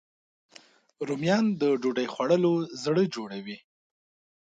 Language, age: Pashto, 19-29